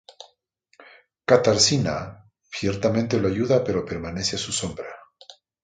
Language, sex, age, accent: Spanish, male, 50-59, Andino-Pacífico: Colombia, Perú, Ecuador, oeste de Bolivia y Venezuela andina